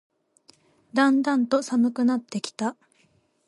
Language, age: Japanese, 19-29